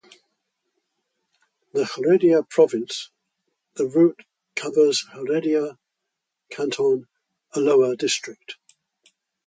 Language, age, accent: English, 80-89, England English